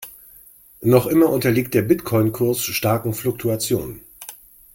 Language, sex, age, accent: German, male, 50-59, Deutschland Deutsch